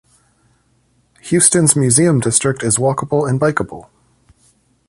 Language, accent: English, United States English